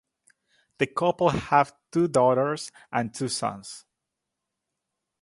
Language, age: English, 19-29